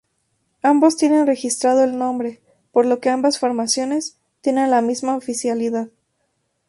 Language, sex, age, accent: Spanish, female, 19-29, México